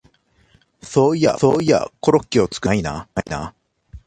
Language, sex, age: Japanese, male, 30-39